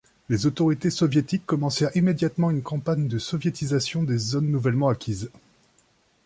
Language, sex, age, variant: French, male, 30-39, Français de métropole